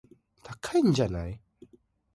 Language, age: Japanese, under 19